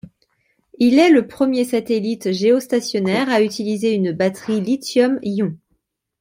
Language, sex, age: French, male, 19-29